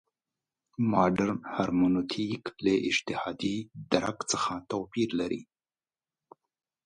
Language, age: Pashto, 50-59